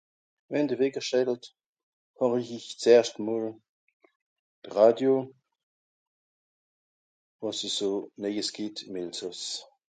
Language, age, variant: Swiss German, 40-49, Nordniederàlemmànisch (Rishoffe, Zàwere, Bùsswìller, Hawenau, Brüemt, Stroossbùri, Molse, Dàmbàch, Schlettstàtt, Pfàlzbùri usw.)